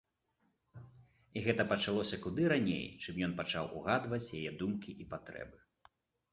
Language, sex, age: Belarusian, male, 30-39